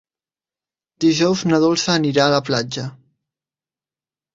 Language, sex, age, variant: Catalan, male, 19-29, Central